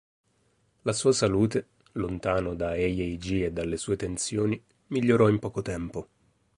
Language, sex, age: Italian, male, 30-39